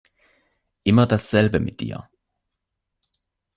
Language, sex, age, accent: German, male, 19-29, Deutschland Deutsch